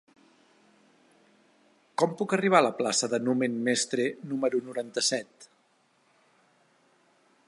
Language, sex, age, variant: Catalan, male, 50-59, Central